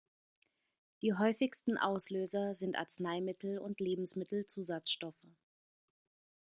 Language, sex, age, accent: German, female, 30-39, Deutschland Deutsch